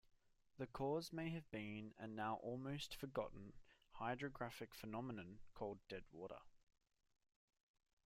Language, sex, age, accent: English, male, 19-29, Australian English